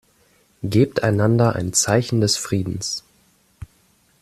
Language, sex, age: German, male, 19-29